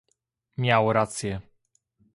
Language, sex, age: Polish, male, 19-29